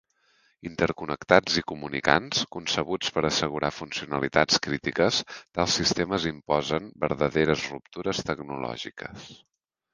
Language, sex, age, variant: Catalan, male, 30-39, Central